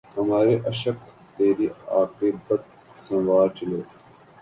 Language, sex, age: Urdu, male, 19-29